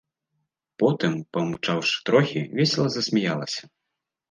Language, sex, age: Belarusian, male, under 19